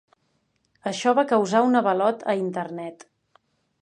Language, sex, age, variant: Catalan, female, 40-49, Central